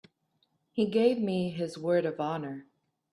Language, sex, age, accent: English, female, 19-29, United States English